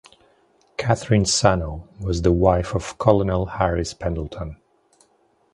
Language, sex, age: English, male, 40-49